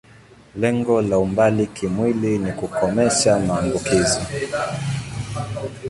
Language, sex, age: Swahili, male, 19-29